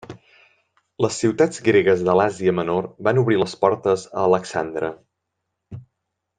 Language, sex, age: Catalan, male, 19-29